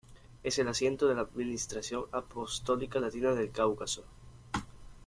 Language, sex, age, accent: Spanish, male, 19-29, España: Sur peninsular (Andalucia, Extremadura, Murcia)